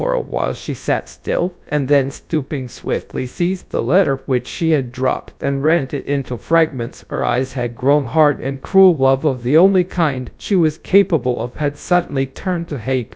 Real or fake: fake